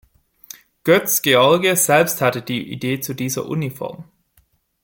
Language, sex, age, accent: German, male, 19-29, Deutschland Deutsch